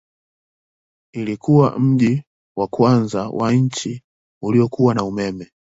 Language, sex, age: Swahili, male, 19-29